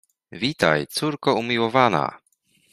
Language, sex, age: Polish, male, 19-29